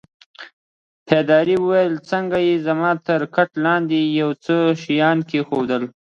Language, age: Pashto, under 19